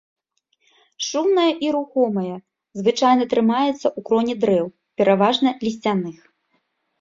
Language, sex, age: Belarusian, female, 30-39